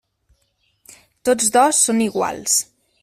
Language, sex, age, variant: Catalan, female, 19-29, Nord-Occidental